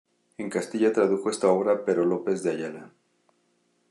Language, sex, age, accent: Spanish, male, 40-49, México